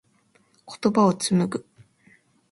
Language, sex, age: Japanese, female, 19-29